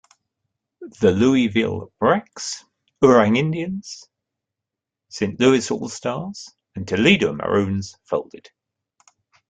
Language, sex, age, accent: English, male, 60-69, England English